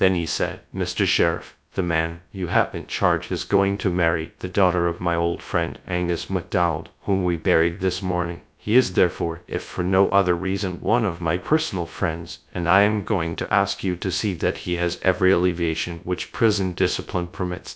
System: TTS, GradTTS